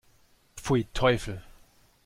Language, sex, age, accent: German, male, 30-39, Deutschland Deutsch